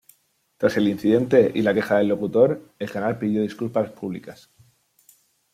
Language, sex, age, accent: Spanish, male, 19-29, España: Sur peninsular (Andalucia, Extremadura, Murcia)